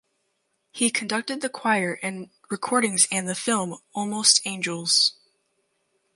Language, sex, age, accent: English, female, under 19, United States English